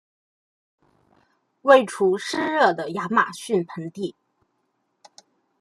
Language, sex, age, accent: Chinese, female, 19-29, 出生地：河北省